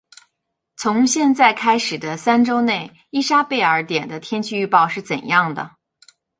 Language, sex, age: Chinese, female, 40-49